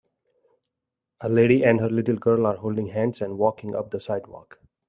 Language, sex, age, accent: English, male, 30-39, India and South Asia (India, Pakistan, Sri Lanka)